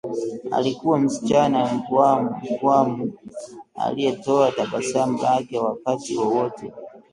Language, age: Swahili, 19-29